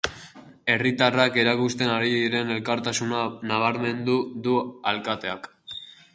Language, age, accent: Basque, under 19, Erdialdekoa edo Nafarra (Gipuzkoa, Nafarroa)